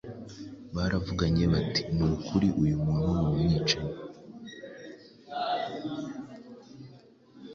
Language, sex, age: Kinyarwanda, male, 19-29